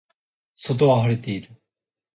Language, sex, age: Japanese, male, 19-29